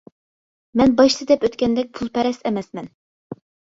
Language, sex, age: Uyghur, female, under 19